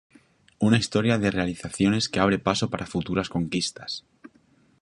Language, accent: Spanish, España: Centro-Sur peninsular (Madrid, Toledo, Castilla-La Mancha)